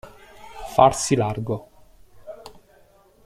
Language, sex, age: Italian, male, 19-29